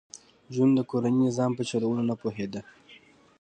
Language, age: Pashto, 19-29